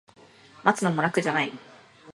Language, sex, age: Japanese, female, 19-29